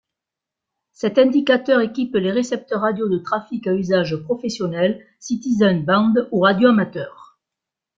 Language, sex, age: French, female, 60-69